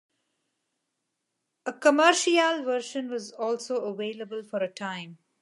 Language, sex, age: English, female, 40-49